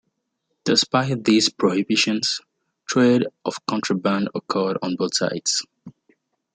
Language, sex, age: English, male, 19-29